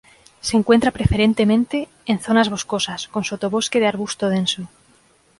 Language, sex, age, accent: Spanish, female, 30-39, España: Centro-Sur peninsular (Madrid, Toledo, Castilla-La Mancha)